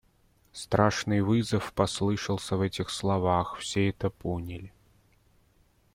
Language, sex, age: Russian, male, 30-39